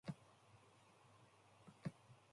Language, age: English, 19-29